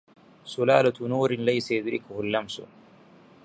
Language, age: Arabic, 30-39